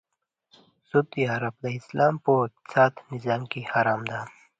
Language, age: Pashto, under 19